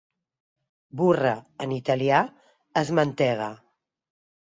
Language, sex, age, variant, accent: Catalan, female, 60-69, Balear, balear